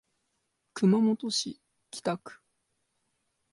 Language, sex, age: Japanese, male, 19-29